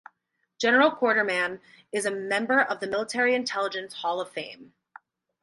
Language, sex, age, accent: English, female, 19-29, United States English